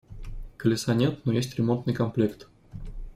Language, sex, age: Russian, male, 30-39